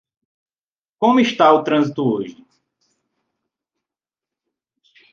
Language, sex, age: Portuguese, male, 19-29